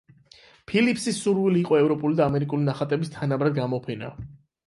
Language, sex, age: Georgian, male, 30-39